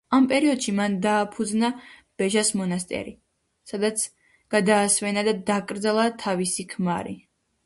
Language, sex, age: Georgian, female, under 19